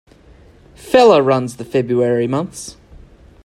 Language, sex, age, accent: English, male, 30-39, Australian English